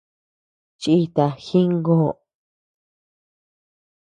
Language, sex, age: Tepeuxila Cuicatec, female, 19-29